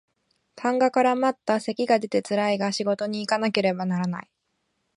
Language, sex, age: Japanese, female, 19-29